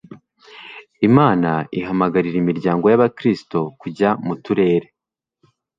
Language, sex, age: Kinyarwanda, male, 19-29